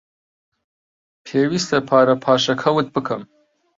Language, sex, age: Central Kurdish, male, 30-39